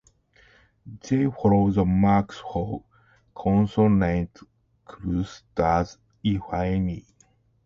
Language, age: English, 40-49